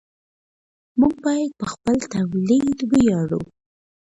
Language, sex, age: Pashto, female, 19-29